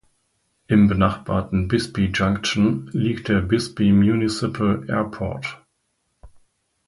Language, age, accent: German, 50-59, Deutschland Deutsch